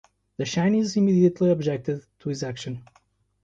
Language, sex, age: English, male, 30-39